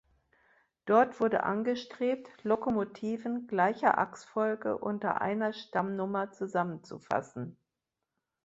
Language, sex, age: German, female, 60-69